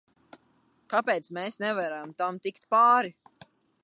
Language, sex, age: Latvian, male, under 19